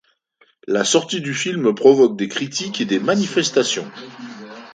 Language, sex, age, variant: French, male, 60-69, Français de métropole